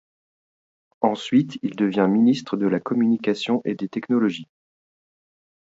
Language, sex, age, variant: French, male, 40-49, Français de métropole